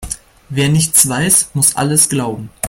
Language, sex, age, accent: German, male, 19-29, Deutschland Deutsch